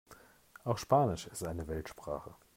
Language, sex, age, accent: German, male, 40-49, Deutschland Deutsch